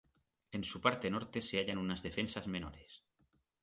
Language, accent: Spanish, España: Norte peninsular (Asturias, Castilla y León, Cantabria, País Vasco, Navarra, Aragón, La Rioja, Guadalajara, Cuenca)